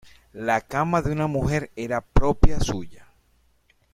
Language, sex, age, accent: Spanish, male, 40-49, Caribe: Cuba, Venezuela, Puerto Rico, República Dominicana, Panamá, Colombia caribeña, México caribeño, Costa del golfo de México